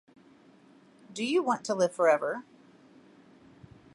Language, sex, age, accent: English, female, 40-49, United States English